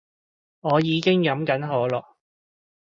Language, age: Cantonese, 40-49